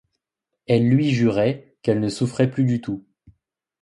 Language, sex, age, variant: French, male, 19-29, Français de métropole